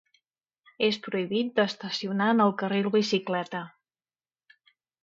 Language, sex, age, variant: Catalan, female, 40-49, Central